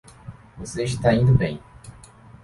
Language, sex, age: Portuguese, male, 19-29